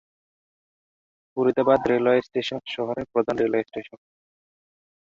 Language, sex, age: Bengali, male, 19-29